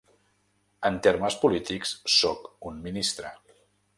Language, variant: Catalan, Central